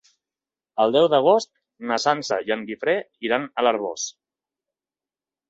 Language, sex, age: Catalan, male, 40-49